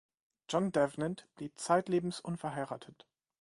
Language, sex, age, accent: German, male, 19-29, Deutschland Deutsch